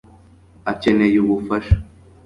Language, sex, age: Kinyarwanda, male, under 19